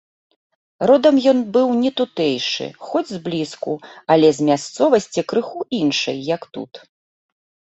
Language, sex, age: Belarusian, female, 40-49